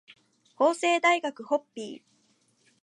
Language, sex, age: Japanese, female, 19-29